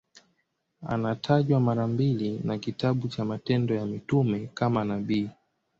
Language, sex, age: Swahili, male, 19-29